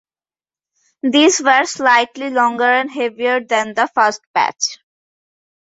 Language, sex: English, female